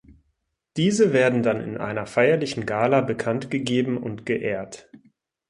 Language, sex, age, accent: German, male, 30-39, Deutschland Deutsch